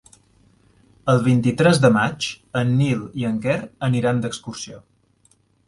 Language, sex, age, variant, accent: Catalan, male, 30-39, Balear, mallorquí